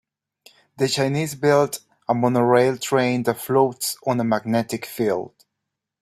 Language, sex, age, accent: English, male, 30-39, Irish English